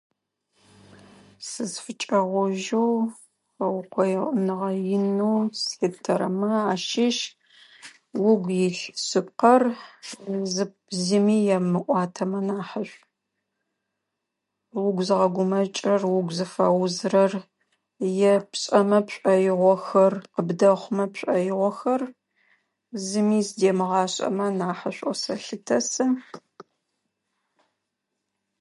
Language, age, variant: Adyghe, 40-49, Адыгабзэ (Кирил, пстэумэ зэдыряе)